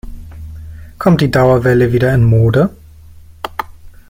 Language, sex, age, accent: German, male, 30-39, Deutschland Deutsch